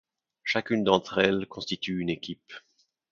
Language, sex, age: French, male, 30-39